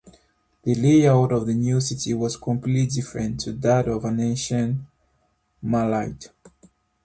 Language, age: English, 19-29